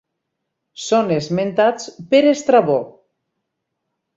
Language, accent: Catalan, Ebrenc